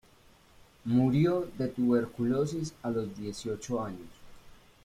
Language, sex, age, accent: Spanish, male, 19-29, Andino-Pacífico: Colombia, Perú, Ecuador, oeste de Bolivia y Venezuela andina